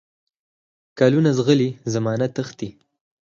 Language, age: Pashto, under 19